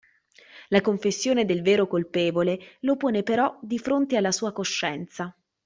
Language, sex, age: Italian, female, 30-39